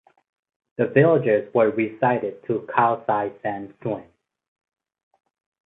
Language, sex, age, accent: English, male, 30-39, Canadian English